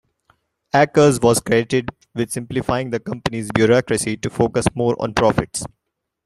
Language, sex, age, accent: English, male, 19-29, India and South Asia (India, Pakistan, Sri Lanka)